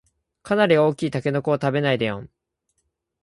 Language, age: Japanese, 19-29